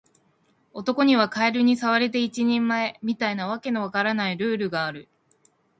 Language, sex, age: Japanese, female, 19-29